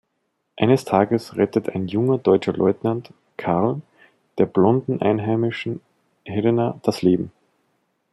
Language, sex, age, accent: German, male, 19-29, Österreichisches Deutsch